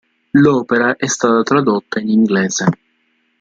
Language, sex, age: Italian, male, 19-29